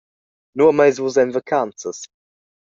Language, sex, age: Romansh, male, under 19